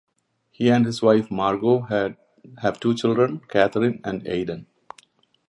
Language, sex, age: English, male, 50-59